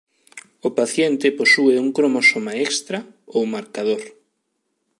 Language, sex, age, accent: Galician, male, 30-39, Oriental (común en zona oriental)